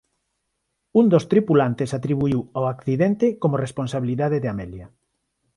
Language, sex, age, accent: Galician, male, 50-59, Neofalante